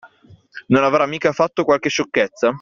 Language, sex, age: Italian, male, 19-29